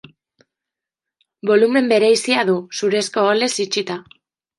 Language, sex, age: Basque, female, 19-29